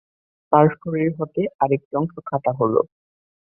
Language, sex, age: Bengali, male, 19-29